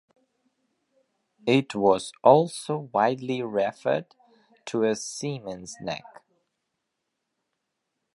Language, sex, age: English, male, 19-29